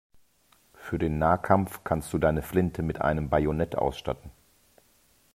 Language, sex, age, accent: German, male, 40-49, Deutschland Deutsch